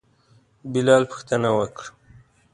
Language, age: Pashto, 19-29